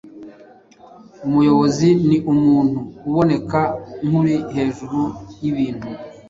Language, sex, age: Kinyarwanda, male, 40-49